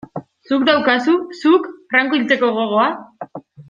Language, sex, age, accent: Basque, male, under 19, Mendebalekoa (Araba, Bizkaia, Gipuzkoako mendebaleko herri batzuk)